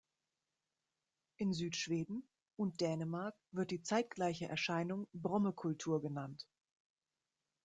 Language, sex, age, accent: German, female, 40-49, Deutschland Deutsch